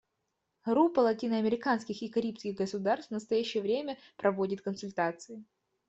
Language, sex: Russian, female